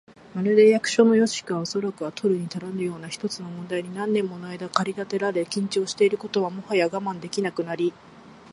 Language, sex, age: Japanese, female, 30-39